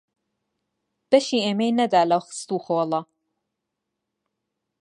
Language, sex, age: Central Kurdish, female, 30-39